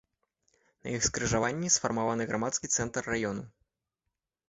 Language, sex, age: Belarusian, male, 30-39